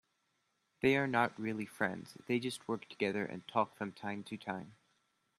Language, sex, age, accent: English, male, under 19, United States English